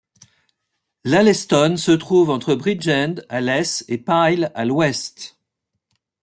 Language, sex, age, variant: French, male, 50-59, Français de métropole